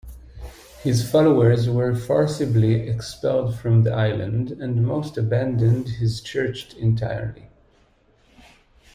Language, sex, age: English, male, 40-49